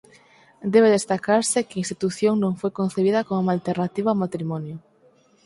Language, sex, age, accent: Galician, female, 19-29, Neofalante